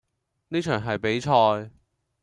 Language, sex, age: Cantonese, male, under 19